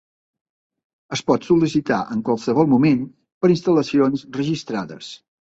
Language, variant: Catalan, Balear